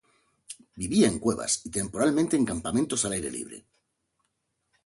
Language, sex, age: Spanish, male, 50-59